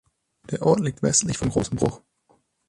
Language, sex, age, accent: German, female, 19-29, Deutschland Deutsch